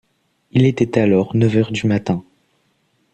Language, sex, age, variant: French, male, under 19, Français de métropole